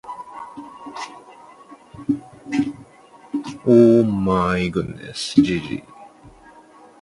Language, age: Chinese, 19-29